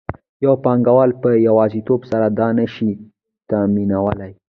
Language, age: Pashto, under 19